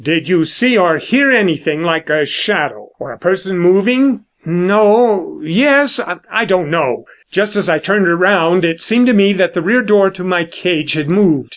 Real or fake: real